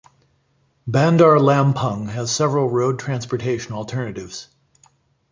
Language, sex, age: English, male, 40-49